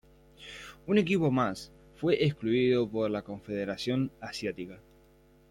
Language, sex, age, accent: Spanish, male, under 19, Rioplatense: Argentina, Uruguay, este de Bolivia, Paraguay